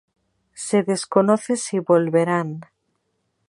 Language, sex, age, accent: Spanish, female, 30-39, España: Norte peninsular (Asturias, Castilla y León, Cantabria, País Vasco, Navarra, Aragón, La Rioja, Guadalajara, Cuenca)